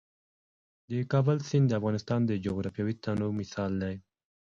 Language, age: Pashto, 19-29